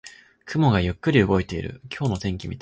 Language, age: Japanese, 19-29